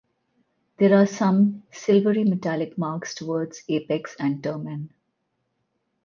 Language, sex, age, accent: English, female, 40-49, India and South Asia (India, Pakistan, Sri Lanka)